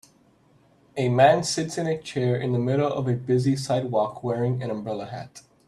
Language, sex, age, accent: English, male, 30-39, United States English